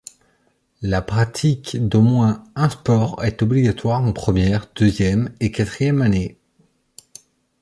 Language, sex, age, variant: French, male, 30-39, Français de métropole